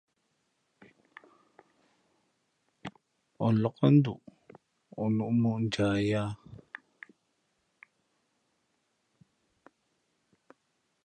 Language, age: Fe'fe', 19-29